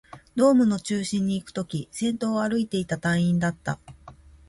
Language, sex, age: Japanese, female, 50-59